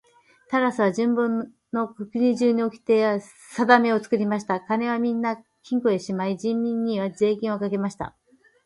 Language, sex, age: Japanese, female, 19-29